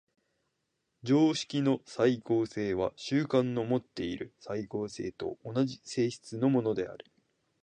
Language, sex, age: Japanese, male, 19-29